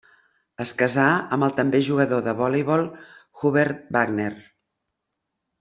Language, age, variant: Catalan, 60-69, Central